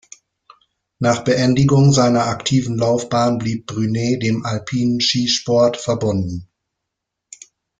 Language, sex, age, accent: German, male, 40-49, Deutschland Deutsch